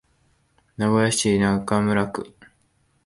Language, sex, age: Japanese, male, 19-29